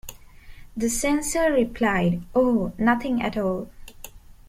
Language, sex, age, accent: English, female, 19-29, India and South Asia (India, Pakistan, Sri Lanka)